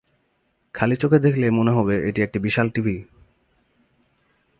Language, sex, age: Bengali, male, 19-29